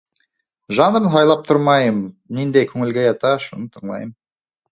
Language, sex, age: Bashkir, male, 30-39